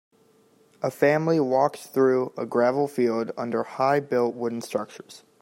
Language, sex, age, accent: English, male, under 19, United States English